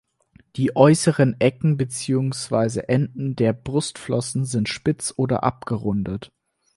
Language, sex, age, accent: German, male, 19-29, Deutschland Deutsch